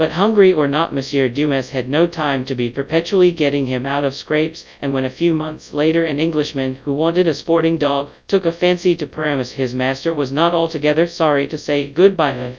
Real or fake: fake